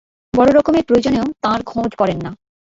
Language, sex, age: Bengali, female, 30-39